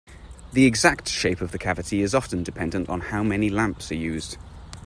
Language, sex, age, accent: English, male, 30-39, Welsh English